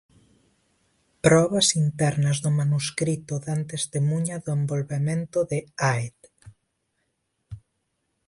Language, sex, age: Galician, male, 19-29